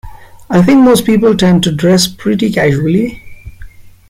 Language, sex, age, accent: English, male, 19-29, India and South Asia (India, Pakistan, Sri Lanka)